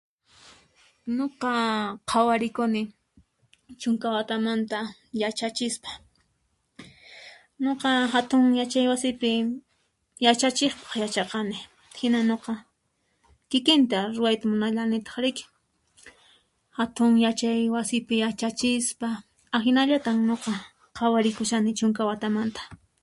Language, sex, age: Puno Quechua, female, 19-29